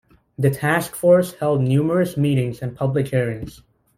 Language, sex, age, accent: English, male, under 19, United States English